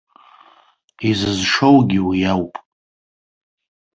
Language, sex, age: Abkhazian, male, 30-39